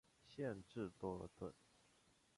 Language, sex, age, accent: Chinese, male, 19-29, 出生地：江西省